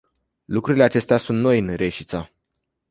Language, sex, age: Romanian, male, 19-29